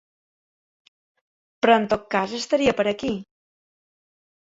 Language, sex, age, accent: Catalan, female, 30-39, mallorquí